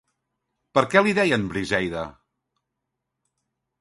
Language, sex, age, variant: Catalan, male, 40-49, Central